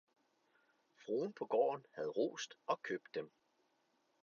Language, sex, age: Danish, male, 40-49